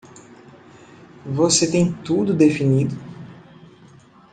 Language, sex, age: Portuguese, male, 30-39